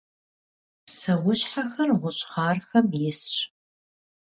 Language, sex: Kabardian, female